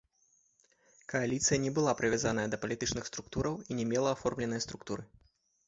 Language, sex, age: Belarusian, male, 30-39